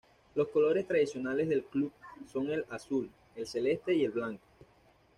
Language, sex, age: Spanish, male, 19-29